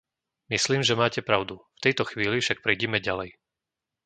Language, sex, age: Slovak, male, 30-39